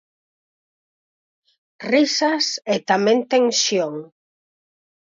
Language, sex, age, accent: Galician, female, 50-59, Normativo (estándar)